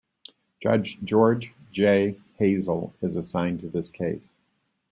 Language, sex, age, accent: English, male, 60-69, United States English